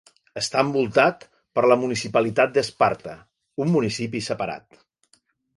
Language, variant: Catalan, Central